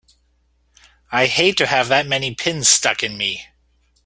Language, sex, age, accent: English, male, 40-49, Canadian English